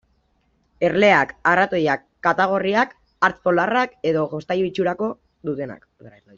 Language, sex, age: Basque, female, 19-29